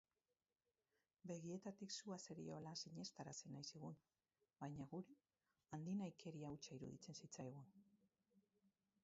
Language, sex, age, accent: Basque, female, 50-59, Mendebalekoa (Araba, Bizkaia, Gipuzkoako mendebaleko herri batzuk)